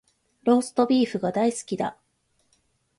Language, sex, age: Japanese, female, 30-39